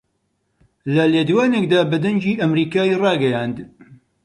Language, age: Central Kurdish, 30-39